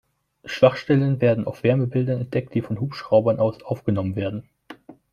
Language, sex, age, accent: German, male, 19-29, Deutschland Deutsch